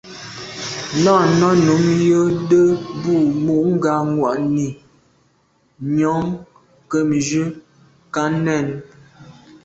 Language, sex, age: Medumba, female, 19-29